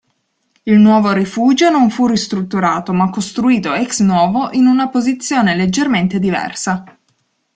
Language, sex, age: Italian, female, 19-29